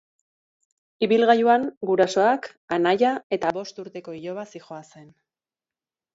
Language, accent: Basque, Erdialdekoa edo Nafarra (Gipuzkoa, Nafarroa)